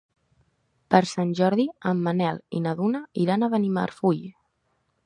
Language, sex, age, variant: Catalan, female, 19-29, Central